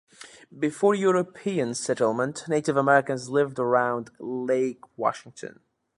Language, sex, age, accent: English, male, 19-29, England English